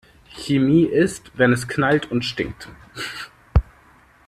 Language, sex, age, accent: German, male, 19-29, Deutschland Deutsch